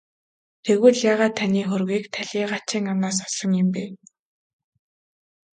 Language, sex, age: Mongolian, female, 19-29